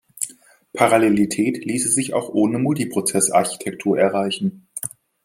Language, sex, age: German, male, 19-29